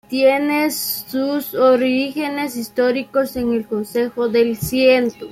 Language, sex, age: Spanish, female, under 19